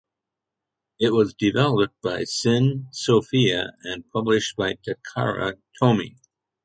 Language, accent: English, United States English